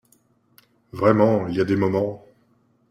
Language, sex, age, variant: French, male, 19-29, Français de métropole